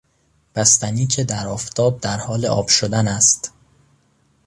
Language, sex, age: Persian, male, 19-29